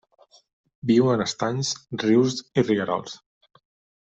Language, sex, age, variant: Catalan, male, 19-29, Central